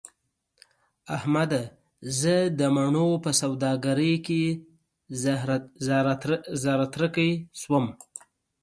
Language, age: Pashto, 30-39